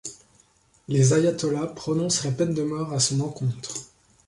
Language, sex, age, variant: French, male, 19-29, Français de métropole